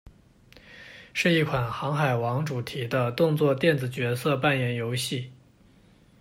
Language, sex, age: Chinese, male, 19-29